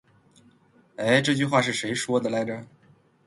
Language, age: Chinese, 30-39